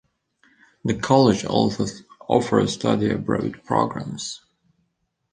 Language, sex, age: English, male, 19-29